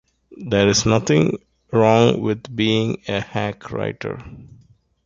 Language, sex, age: English, male, 40-49